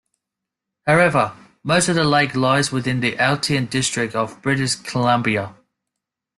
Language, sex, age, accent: English, male, 19-29, Australian English